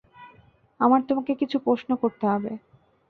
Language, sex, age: Bengali, female, 19-29